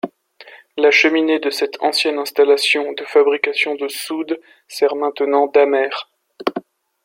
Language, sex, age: French, male, 40-49